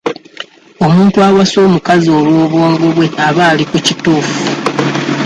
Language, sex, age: Ganda, male, 19-29